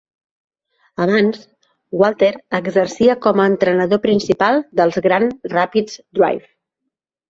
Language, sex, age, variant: Catalan, female, 30-39, Central